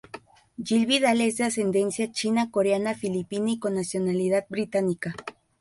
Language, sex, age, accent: Spanish, female, 19-29, México